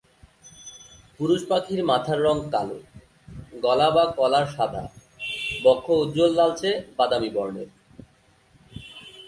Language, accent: Bengali, Native